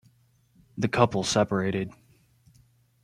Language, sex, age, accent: English, male, 19-29, United States English